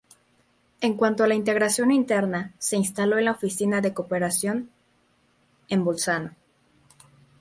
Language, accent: Spanish, México